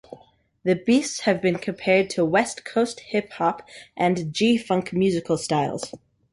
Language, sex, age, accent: English, male, under 19, United States English